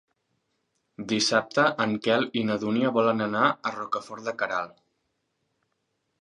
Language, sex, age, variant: Catalan, male, 19-29, Central